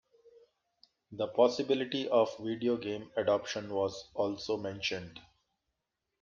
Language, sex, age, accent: English, male, 40-49, India and South Asia (India, Pakistan, Sri Lanka)